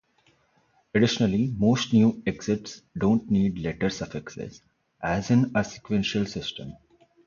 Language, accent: English, India and South Asia (India, Pakistan, Sri Lanka)